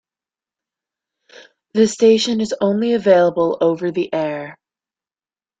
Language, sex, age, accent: English, female, under 19, United States English